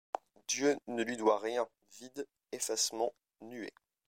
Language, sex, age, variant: French, male, 19-29, Français de métropole